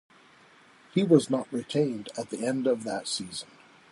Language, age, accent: English, 50-59, United States English